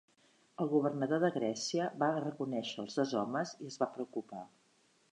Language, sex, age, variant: Catalan, female, 50-59, Central